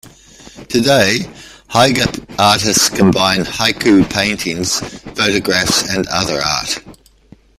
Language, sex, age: English, male, 60-69